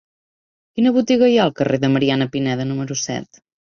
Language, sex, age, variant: Catalan, female, 30-39, Central